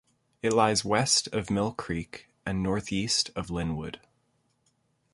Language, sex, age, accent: English, male, 30-39, Canadian English